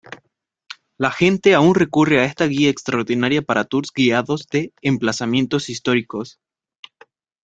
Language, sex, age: Spanish, male, 19-29